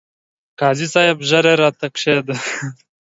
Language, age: Pashto, 19-29